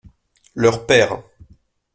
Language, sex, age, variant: French, male, 19-29, Français de métropole